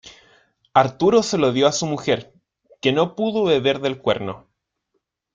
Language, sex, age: Spanish, male, 19-29